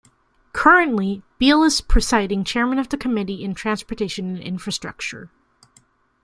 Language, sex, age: English, female, 19-29